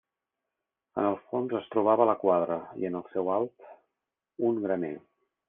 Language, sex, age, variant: Catalan, male, 40-49, Central